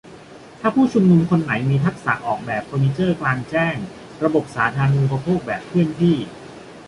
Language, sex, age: Thai, male, 40-49